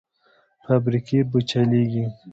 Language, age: Pashto, 19-29